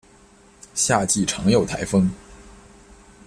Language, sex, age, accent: Chinese, male, 19-29, 出生地：河南省